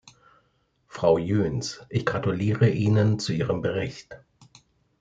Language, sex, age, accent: German, male, 40-49, Deutschland Deutsch